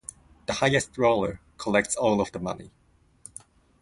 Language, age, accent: English, 19-29, United States English